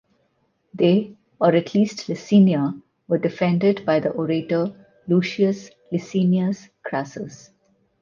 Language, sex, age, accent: English, female, 40-49, India and South Asia (India, Pakistan, Sri Lanka)